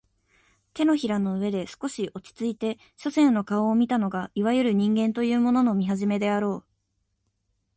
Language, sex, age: Japanese, female, 19-29